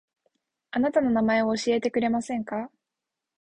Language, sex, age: Japanese, female, 19-29